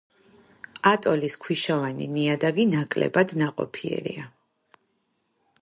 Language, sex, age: Georgian, female, 40-49